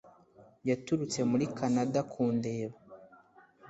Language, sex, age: Kinyarwanda, male, under 19